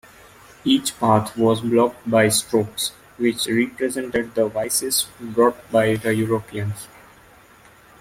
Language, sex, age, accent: English, male, 19-29, India and South Asia (India, Pakistan, Sri Lanka)